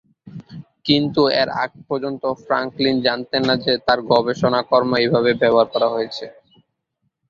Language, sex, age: Bengali, male, 19-29